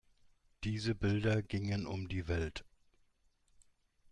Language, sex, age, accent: German, male, 50-59, Deutschland Deutsch